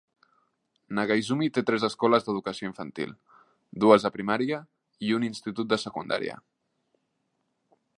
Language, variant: Catalan, Central